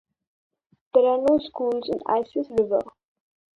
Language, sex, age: English, female, under 19